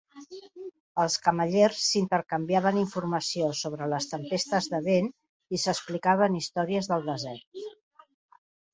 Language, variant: Catalan, Central